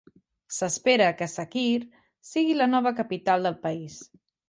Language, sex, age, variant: Catalan, female, 30-39, Central